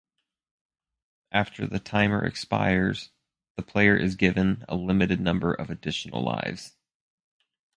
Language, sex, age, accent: English, male, 30-39, United States English